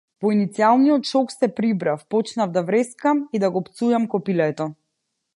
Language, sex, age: Macedonian, female, 19-29